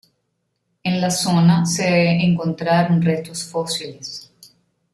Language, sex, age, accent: Spanish, female, 40-49, Caribe: Cuba, Venezuela, Puerto Rico, República Dominicana, Panamá, Colombia caribeña, México caribeño, Costa del golfo de México